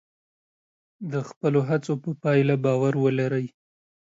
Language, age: Pashto, 19-29